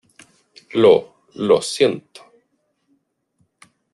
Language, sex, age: Spanish, male, 40-49